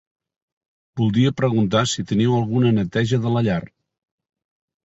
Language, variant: Catalan, Nord-Occidental